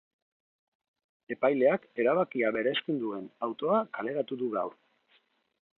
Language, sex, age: Basque, male, 30-39